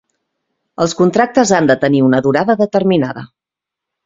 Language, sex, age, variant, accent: Catalan, female, 40-49, Central, Català central